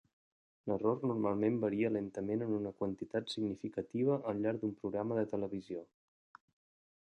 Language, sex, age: Catalan, male, 30-39